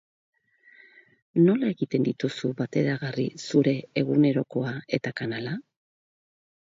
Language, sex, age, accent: Basque, female, 60-69, Mendebalekoa (Araba, Bizkaia, Gipuzkoako mendebaleko herri batzuk)